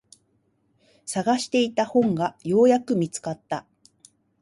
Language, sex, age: Japanese, female, 50-59